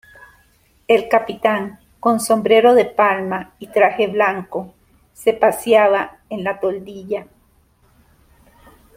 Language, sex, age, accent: Spanish, female, 50-59, América central